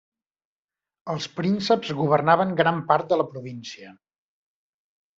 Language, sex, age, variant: Catalan, male, 40-49, Central